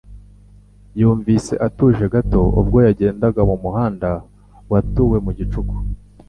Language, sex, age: Kinyarwanda, male, 19-29